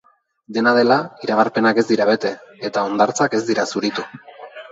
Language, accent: Basque, Erdialdekoa edo Nafarra (Gipuzkoa, Nafarroa)